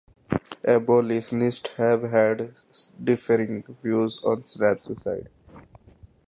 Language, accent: English, India and South Asia (India, Pakistan, Sri Lanka)